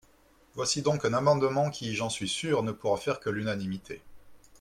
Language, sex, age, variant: French, male, 30-39, Français de métropole